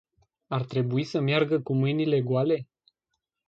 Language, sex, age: Romanian, male, 19-29